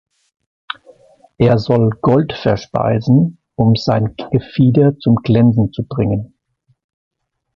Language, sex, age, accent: German, male, 50-59, Deutschland Deutsch